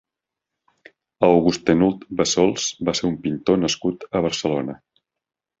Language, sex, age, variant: Catalan, male, 30-39, Nord-Occidental